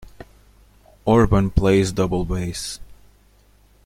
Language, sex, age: English, male, 30-39